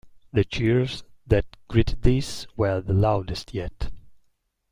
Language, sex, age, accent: English, male, 19-29, United States English